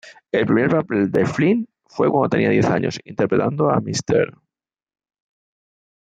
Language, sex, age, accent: Spanish, male, 40-49, España: Sur peninsular (Andalucia, Extremadura, Murcia)